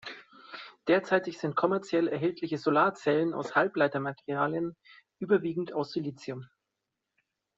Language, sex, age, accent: German, male, 30-39, Deutschland Deutsch